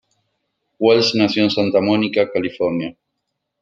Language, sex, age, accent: Spanish, male, 30-39, Rioplatense: Argentina, Uruguay, este de Bolivia, Paraguay